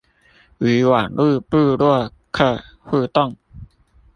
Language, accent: Chinese, 出生地：臺北市